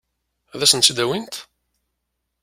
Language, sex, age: Kabyle, male, 40-49